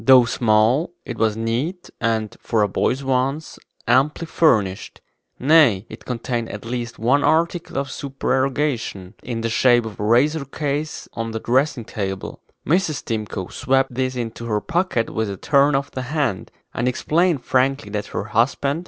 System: none